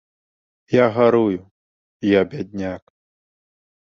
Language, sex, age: Belarusian, male, 19-29